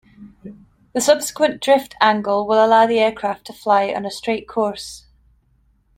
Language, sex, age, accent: English, male, 40-49, Scottish English